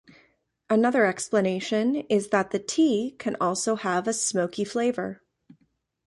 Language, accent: English, United States English